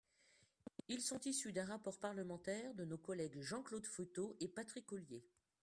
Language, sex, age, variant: French, female, 60-69, Français de métropole